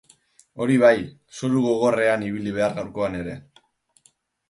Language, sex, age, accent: Basque, male, 30-39, Mendebalekoa (Araba, Bizkaia, Gipuzkoako mendebaleko herri batzuk)